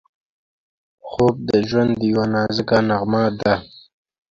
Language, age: Pashto, 19-29